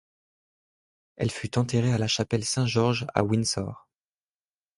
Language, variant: French, Français de métropole